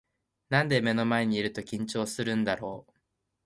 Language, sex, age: Japanese, male, 19-29